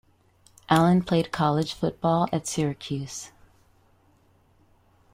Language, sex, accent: English, female, United States English